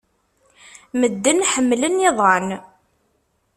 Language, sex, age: Kabyle, female, 19-29